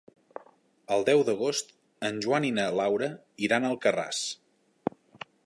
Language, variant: Catalan, Central